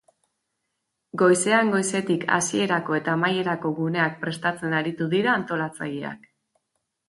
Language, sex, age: Basque, female, 40-49